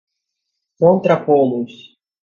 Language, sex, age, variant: Portuguese, male, 19-29, Portuguese (Brasil)